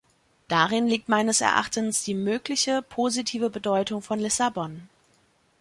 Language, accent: German, Deutschland Deutsch